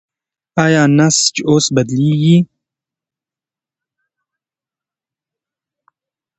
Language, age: Pashto, 19-29